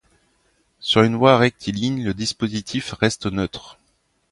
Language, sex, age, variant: French, male, 30-39, Français de métropole